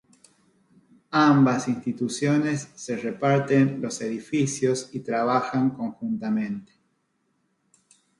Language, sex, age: Spanish, male, 50-59